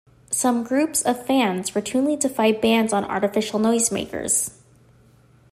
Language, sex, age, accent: English, female, 19-29, United States English